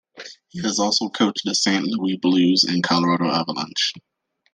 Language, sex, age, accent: English, male, 19-29, United States English